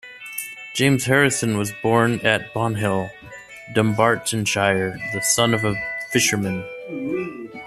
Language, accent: English, United States English